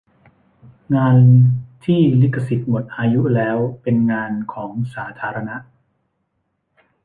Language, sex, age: Thai, male, 19-29